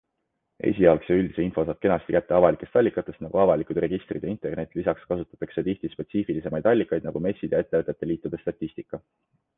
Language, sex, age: Estonian, male, 19-29